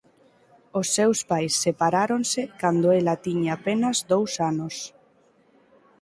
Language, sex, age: Galician, female, 19-29